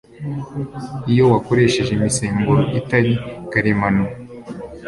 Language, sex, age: Kinyarwanda, male, 19-29